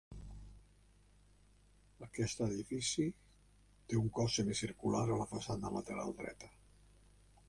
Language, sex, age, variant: Catalan, male, 70-79, Central